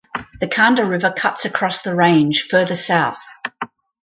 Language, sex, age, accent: English, female, 60-69, Australian English